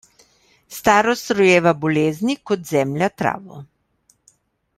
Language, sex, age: Slovenian, female, 60-69